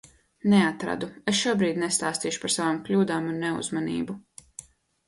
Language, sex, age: Latvian, female, 19-29